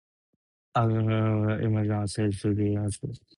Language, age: English, 19-29